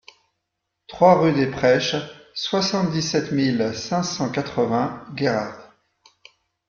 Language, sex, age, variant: French, male, 40-49, Français de métropole